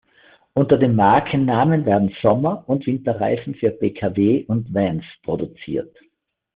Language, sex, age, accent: German, male, 50-59, Österreichisches Deutsch